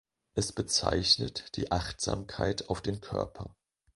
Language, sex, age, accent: German, male, 40-49, Deutschland Deutsch